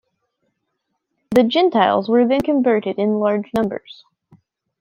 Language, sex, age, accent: English, female, 19-29, United States English